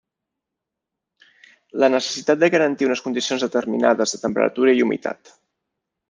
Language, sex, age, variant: Catalan, male, 30-39, Balear